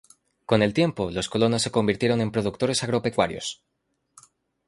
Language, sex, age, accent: Spanish, male, 19-29, España: Centro-Sur peninsular (Madrid, Toledo, Castilla-La Mancha)